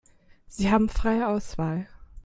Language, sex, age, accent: German, female, 19-29, Deutschland Deutsch